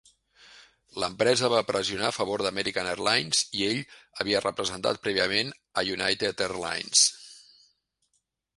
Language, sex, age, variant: Catalan, male, 50-59, Central